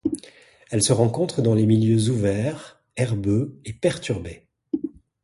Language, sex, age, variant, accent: French, male, 40-49, Français d'Europe, Français de Belgique